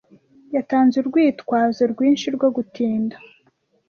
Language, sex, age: Kinyarwanda, female, 30-39